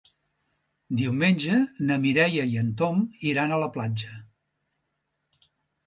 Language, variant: Catalan, Central